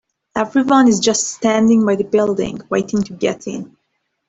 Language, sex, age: English, female, 19-29